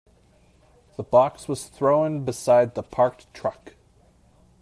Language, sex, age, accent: English, male, 30-39, Canadian English